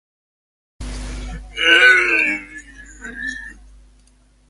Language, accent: Spanish, Chileno: Chile, Cuyo